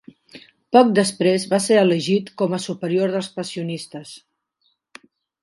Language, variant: Catalan, Nord-Occidental